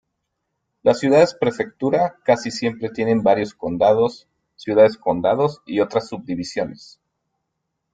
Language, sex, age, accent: Spanish, male, 40-49, México